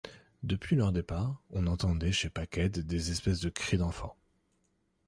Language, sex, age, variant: French, male, 19-29, Français de métropole